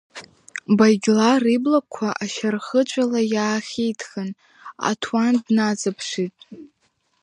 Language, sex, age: Abkhazian, female, under 19